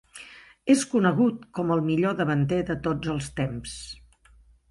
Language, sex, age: Catalan, female, 60-69